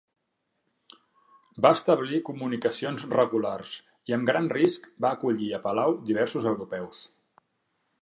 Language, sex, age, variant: Catalan, male, 50-59, Central